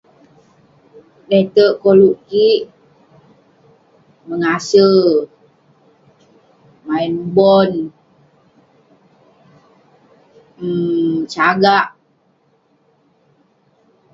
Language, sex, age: Western Penan, female, 30-39